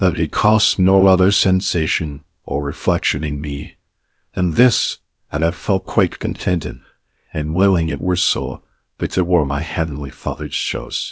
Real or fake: fake